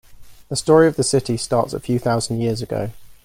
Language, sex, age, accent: English, male, 19-29, England English